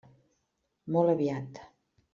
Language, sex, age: Catalan, female, 60-69